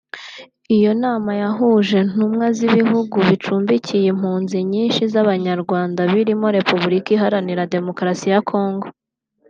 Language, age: Kinyarwanda, 19-29